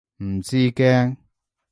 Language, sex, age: Cantonese, male, 30-39